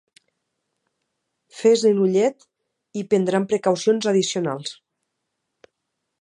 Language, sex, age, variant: Catalan, female, 40-49, Nord-Occidental